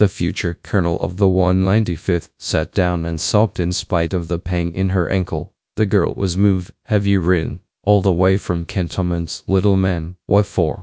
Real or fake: fake